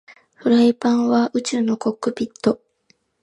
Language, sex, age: Japanese, female, 19-29